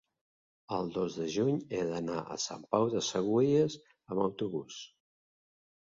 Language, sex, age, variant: Catalan, male, 50-59, Central